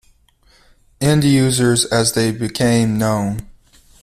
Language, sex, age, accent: English, male, 19-29, United States English